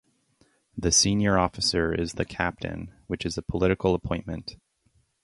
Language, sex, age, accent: English, male, 19-29, United States English